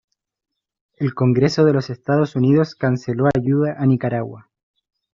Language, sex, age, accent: Spanish, male, 19-29, Chileno: Chile, Cuyo